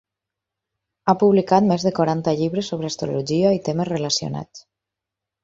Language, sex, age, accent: Catalan, female, 30-39, valencià